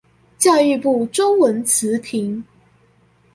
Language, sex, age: Chinese, female, under 19